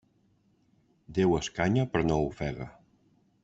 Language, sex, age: Catalan, male, 50-59